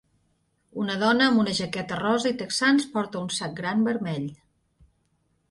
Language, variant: Catalan, Nord-Occidental